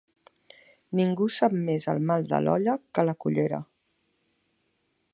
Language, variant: Catalan, Central